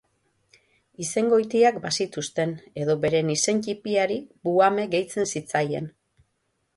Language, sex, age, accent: Basque, female, 40-49, Mendebalekoa (Araba, Bizkaia, Gipuzkoako mendebaleko herri batzuk)